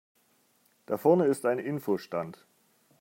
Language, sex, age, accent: German, male, 40-49, Deutschland Deutsch